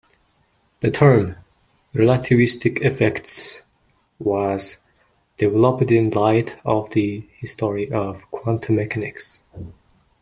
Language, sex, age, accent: English, male, 30-39, United States English